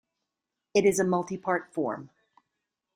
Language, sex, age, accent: English, female, 40-49, United States English